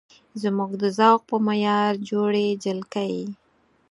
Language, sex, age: Pashto, female, 30-39